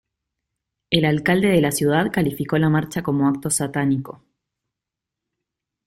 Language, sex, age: Spanish, female, 30-39